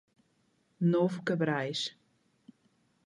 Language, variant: Portuguese, Portuguese (Portugal)